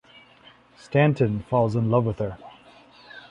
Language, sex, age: English, male, 30-39